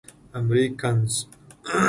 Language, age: Pashto, 19-29